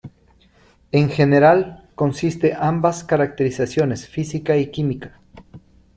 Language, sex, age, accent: Spanish, male, 40-49, Andino-Pacífico: Colombia, Perú, Ecuador, oeste de Bolivia y Venezuela andina